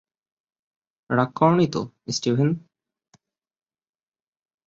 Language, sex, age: Bengali, male, 19-29